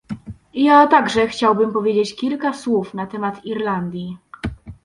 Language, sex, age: Polish, female, 19-29